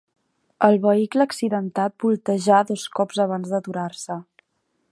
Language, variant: Catalan, Central